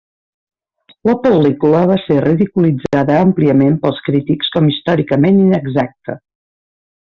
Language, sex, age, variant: Catalan, female, 50-59, Septentrional